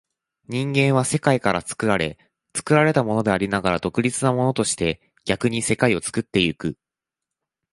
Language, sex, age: Japanese, male, 19-29